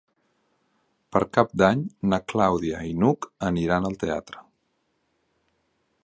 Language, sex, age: Catalan, male, 30-39